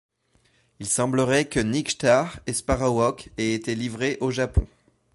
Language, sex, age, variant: French, male, 30-39, Français de métropole